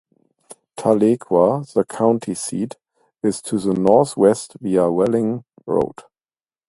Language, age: English, 30-39